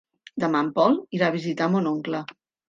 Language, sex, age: Catalan, female, 50-59